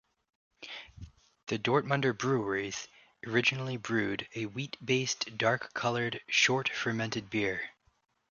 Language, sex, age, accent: English, male, 19-29, United States English